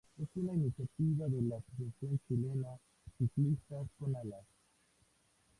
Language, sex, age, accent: Spanish, male, 19-29, México